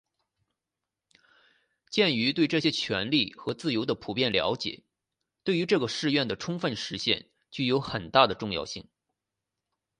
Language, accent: Chinese, 出生地：山东省